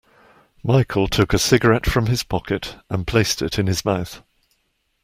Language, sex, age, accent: English, male, 60-69, England English